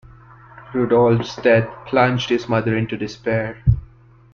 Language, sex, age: English, male, 19-29